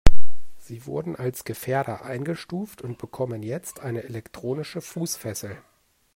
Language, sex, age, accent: German, male, 40-49, Deutschland Deutsch